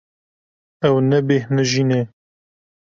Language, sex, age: Kurdish, male, 30-39